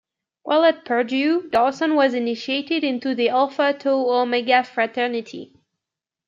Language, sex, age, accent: English, female, 19-29, Canadian English